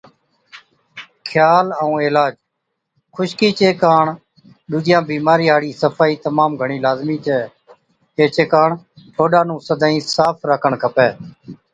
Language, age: Od, 40-49